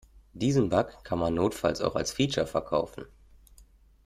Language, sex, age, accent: German, male, 30-39, Deutschland Deutsch